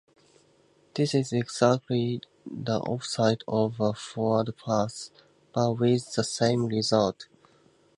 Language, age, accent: English, 19-29, United States English